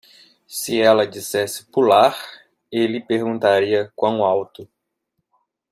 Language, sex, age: Portuguese, male, 19-29